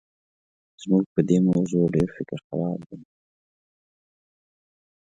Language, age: Pashto, 19-29